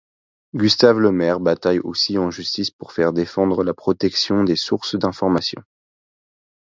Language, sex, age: French, male, 19-29